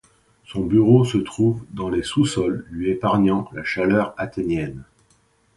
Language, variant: French, Français de métropole